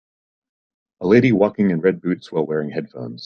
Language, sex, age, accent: English, male, 30-39, United States English